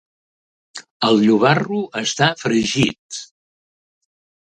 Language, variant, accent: Catalan, Central, central